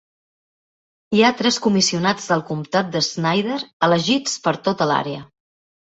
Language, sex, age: Catalan, female, 40-49